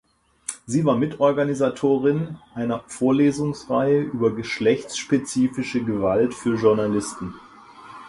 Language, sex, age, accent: German, male, 50-59, Deutschland Deutsch